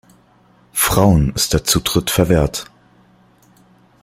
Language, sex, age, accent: German, male, 30-39, Deutschland Deutsch